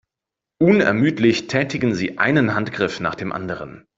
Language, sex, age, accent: German, male, 19-29, Deutschland Deutsch